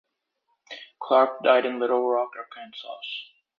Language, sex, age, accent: English, male, 19-29, United States English